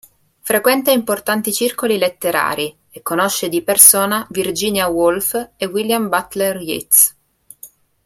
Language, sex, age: Italian, female, 19-29